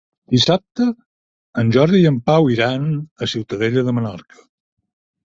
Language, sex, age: Catalan, male, 50-59